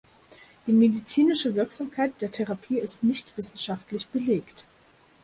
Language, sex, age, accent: German, female, 19-29, Deutschland Deutsch